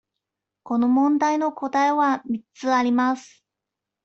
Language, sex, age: Japanese, female, 19-29